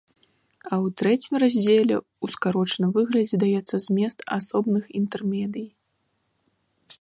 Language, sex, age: Belarusian, female, 19-29